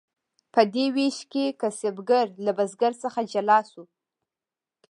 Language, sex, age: Pashto, female, 19-29